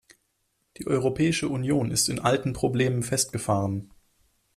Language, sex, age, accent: German, male, 19-29, Deutschland Deutsch